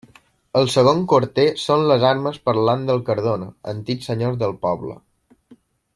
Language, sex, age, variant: Catalan, male, 19-29, Balear